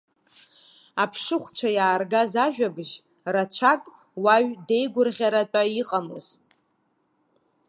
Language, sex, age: Abkhazian, female, 30-39